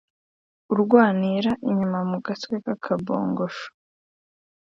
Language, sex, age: Kinyarwanda, female, 19-29